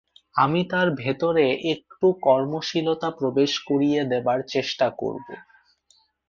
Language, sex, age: Bengali, male, 19-29